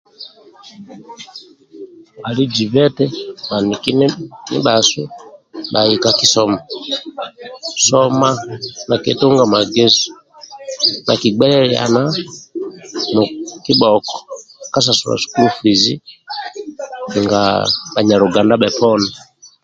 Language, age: Amba (Uganda), 30-39